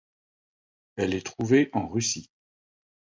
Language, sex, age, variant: French, male, 50-59, Français de métropole